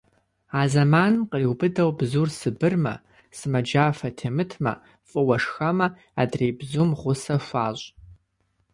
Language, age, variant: Kabardian, 19-29, Адыгэбзэ (Къэбэрдей, Кирил, Урысей)